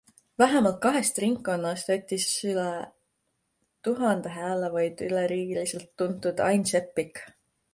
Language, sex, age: Estonian, female, 19-29